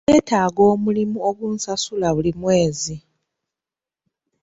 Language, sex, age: Ganda, female, 19-29